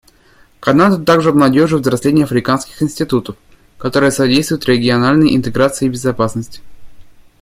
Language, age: Russian, 19-29